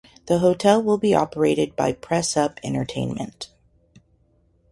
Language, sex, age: English, female, 40-49